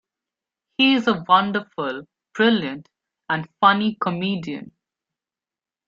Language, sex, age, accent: English, male, 19-29, India and South Asia (India, Pakistan, Sri Lanka)